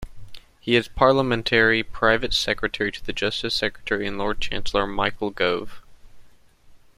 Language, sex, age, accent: English, male, under 19, United States English